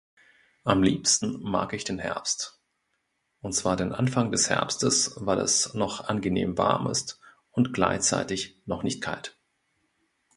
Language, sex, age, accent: German, male, 40-49, Deutschland Deutsch